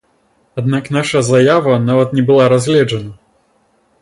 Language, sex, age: Belarusian, male, 19-29